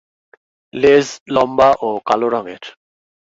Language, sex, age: Bengali, male, 30-39